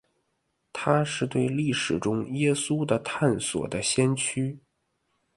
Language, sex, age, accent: Chinese, male, 19-29, 出生地：北京市